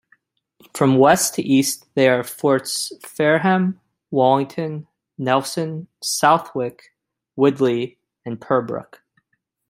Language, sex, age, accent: English, male, 19-29, United States English